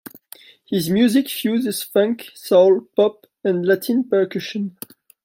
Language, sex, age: English, male, 19-29